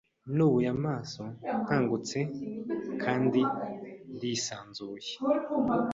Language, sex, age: Kinyarwanda, male, 19-29